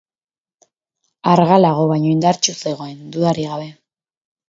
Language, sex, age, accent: Basque, female, 19-29, Erdialdekoa edo Nafarra (Gipuzkoa, Nafarroa)